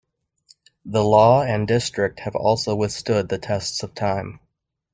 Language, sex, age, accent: English, male, 30-39, United States English